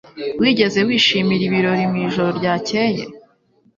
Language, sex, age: Kinyarwanda, female, 19-29